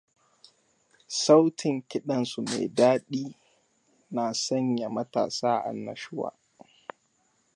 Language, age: Hausa, 19-29